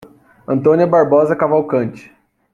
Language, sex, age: Portuguese, male, 19-29